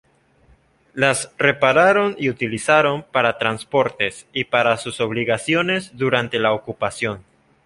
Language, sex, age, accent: Spanish, male, 19-29, México